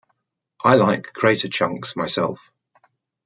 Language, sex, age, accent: English, male, 60-69, England English